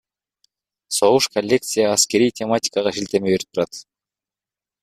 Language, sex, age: Kyrgyz, male, 30-39